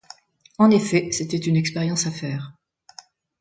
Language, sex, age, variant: French, female, 60-69, Français de métropole